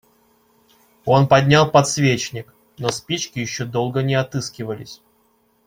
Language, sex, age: Russian, male, 30-39